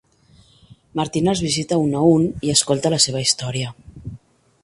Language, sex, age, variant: Catalan, female, 40-49, Central